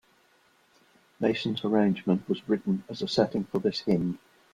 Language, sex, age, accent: English, male, 60-69, England English